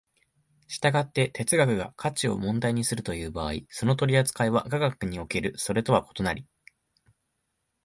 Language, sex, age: Japanese, male, 19-29